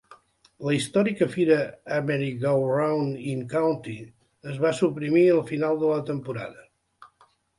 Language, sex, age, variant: Catalan, male, 60-69, Central